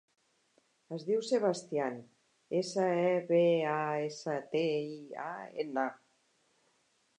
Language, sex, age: Catalan, female, 60-69